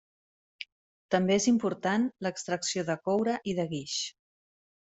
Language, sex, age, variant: Catalan, female, 30-39, Central